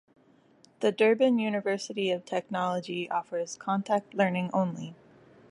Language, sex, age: English, female, 40-49